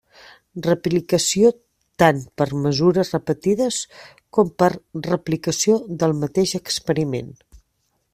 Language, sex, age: Catalan, female, 40-49